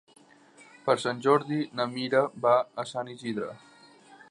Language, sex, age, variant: Catalan, male, 19-29, Nord-Occidental